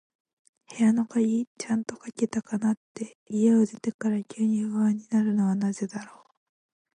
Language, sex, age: Japanese, female, 19-29